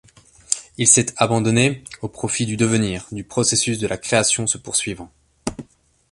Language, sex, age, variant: French, male, 30-39, Français de métropole